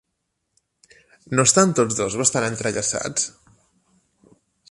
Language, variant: Catalan, Nord-Occidental